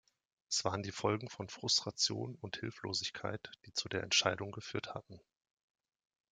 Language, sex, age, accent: German, male, 30-39, Deutschland Deutsch